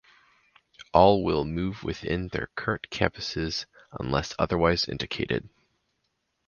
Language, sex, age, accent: English, male, 19-29, United States English